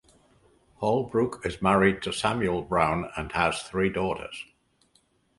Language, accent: English, England English